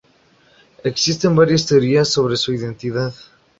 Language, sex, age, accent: Spanish, male, 19-29, México